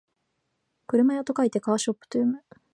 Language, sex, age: Japanese, female, 19-29